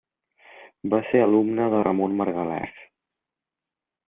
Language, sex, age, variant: Catalan, male, 19-29, Central